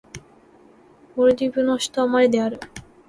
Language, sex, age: Japanese, female, 19-29